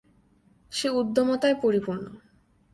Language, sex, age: Bengali, female, 19-29